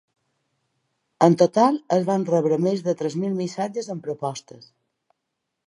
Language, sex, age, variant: Catalan, female, 40-49, Balear